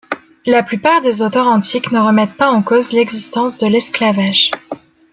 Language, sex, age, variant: French, female, 19-29, Français de métropole